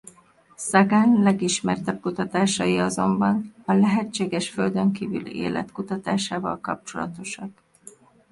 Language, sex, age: Hungarian, female, 50-59